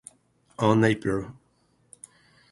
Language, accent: English, United States English